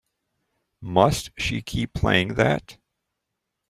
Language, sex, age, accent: English, male, 50-59, United States English